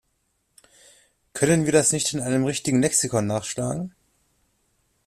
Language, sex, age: German, male, 30-39